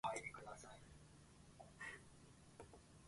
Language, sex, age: Japanese, male, under 19